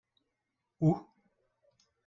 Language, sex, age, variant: French, male, 40-49, Français de métropole